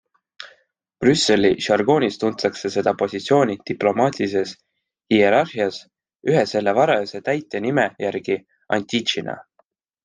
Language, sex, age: Estonian, male, 19-29